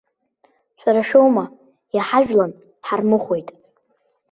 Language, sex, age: Abkhazian, female, under 19